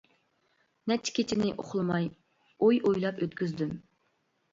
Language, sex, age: Uyghur, female, 30-39